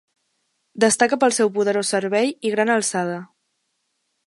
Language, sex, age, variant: Catalan, female, under 19, Central